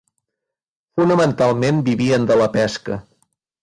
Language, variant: Catalan, Nord-Occidental